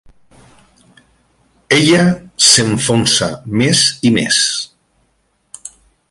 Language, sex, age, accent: Catalan, male, 40-49, valencià